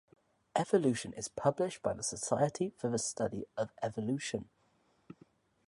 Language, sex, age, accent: English, male, under 19, Welsh English